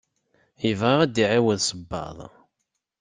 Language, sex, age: Kabyle, male, 30-39